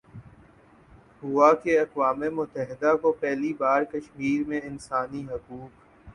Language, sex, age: Urdu, male, 19-29